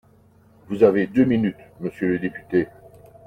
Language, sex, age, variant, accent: French, male, 50-59, Français d'Europe, Français de Belgique